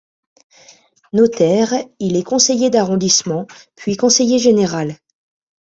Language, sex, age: French, female, 50-59